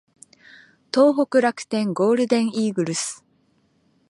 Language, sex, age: Japanese, female, 19-29